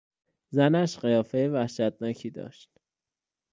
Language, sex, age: Persian, male, 19-29